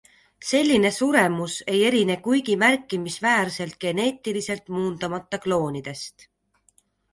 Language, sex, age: Estonian, female, 30-39